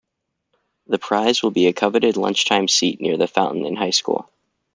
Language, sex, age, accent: English, male, 19-29, United States English